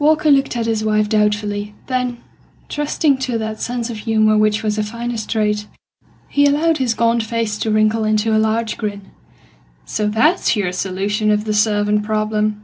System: none